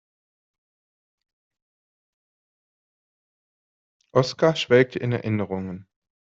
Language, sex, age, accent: German, male, 30-39, Deutschland Deutsch